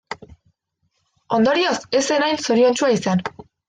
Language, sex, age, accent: Basque, female, under 19, Erdialdekoa edo Nafarra (Gipuzkoa, Nafarroa)